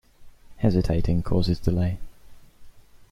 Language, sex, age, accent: English, male, 19-29, England English